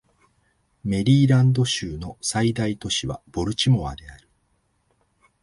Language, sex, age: Japanese, male, 50-59